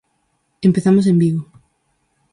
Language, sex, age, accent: Galician, female, 19-29, Oriental (común en zona oriental)